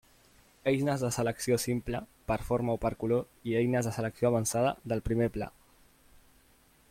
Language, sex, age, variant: Catalan, male, under 19, Central